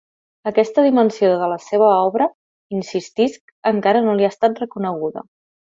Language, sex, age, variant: Catalan, female, 30-39, Central